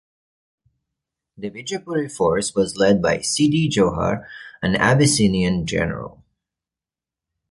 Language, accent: English, United States English